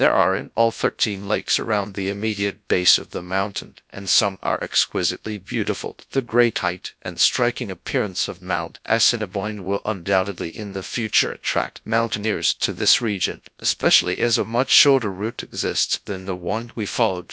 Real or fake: fake